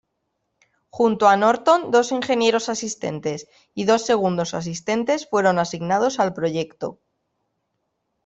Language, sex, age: Spanish, female, 19-29